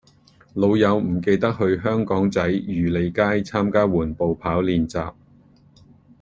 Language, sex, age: Cantonese, male, 50-59